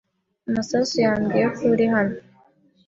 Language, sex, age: Kinyarwanda, female, 19-29